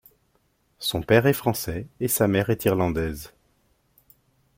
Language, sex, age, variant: French, male, 40-49, Français de métropole